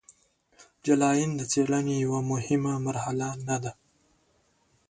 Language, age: Pashto, 19-29